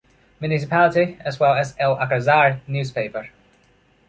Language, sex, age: English, male, 19-29